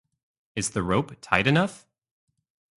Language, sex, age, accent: English, male, 19-29, United States English